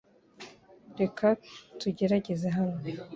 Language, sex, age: Kinyarwanda, female, under 19